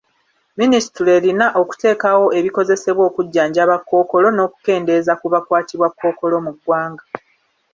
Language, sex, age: Ganda, female, 30-39